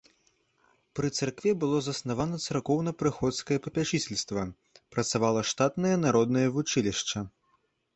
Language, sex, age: Belarusian, male, 19-29